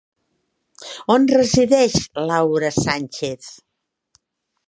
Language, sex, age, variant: Catalan, female, 50-59, Central